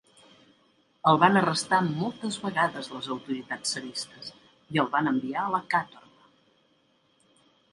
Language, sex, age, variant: Catalan, female, 60-69, Central